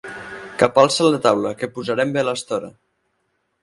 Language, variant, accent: Catalan, Central, central